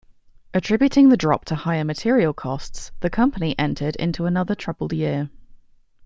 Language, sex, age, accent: English, female, 19-29, England English